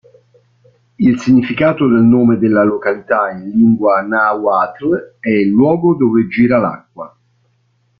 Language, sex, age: Italian, male, 50-59